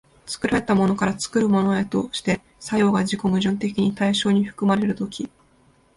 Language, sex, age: Japanese, female, 19-29